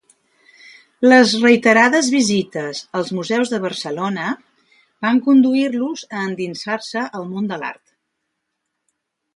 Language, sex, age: Catalan, female, 60-69